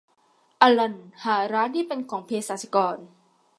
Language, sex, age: Thai, female, 19-29